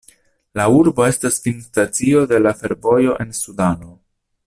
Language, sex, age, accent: Esperanto, male, 30-39, Internacia